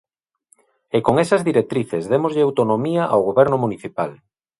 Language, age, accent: Galician, 40-49, Normativo (estándar)